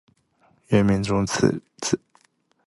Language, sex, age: Chinese, male, 19-29